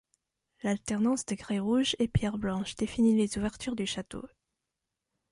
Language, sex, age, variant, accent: French, female, 19-29, Français d'Europe, Français de Suisse